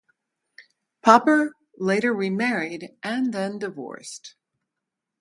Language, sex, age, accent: English, female, 60-69, United States English